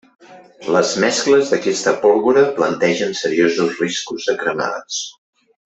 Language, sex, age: Catalan, male, 50-59